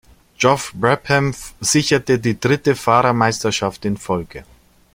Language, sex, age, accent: German, male, 40-49, Deutschland Deutsch